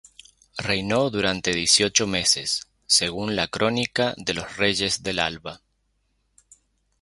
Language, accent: Spanish, Rioplatense: Argentina, Uruguay, este de Bolivia, Paraguay